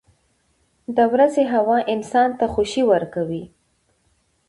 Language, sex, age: Pashto, female, 40-49